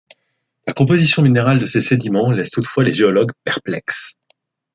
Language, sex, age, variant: French, male, 19-29, Français de métropole